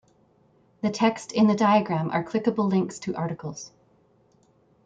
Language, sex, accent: English, female, Canadian English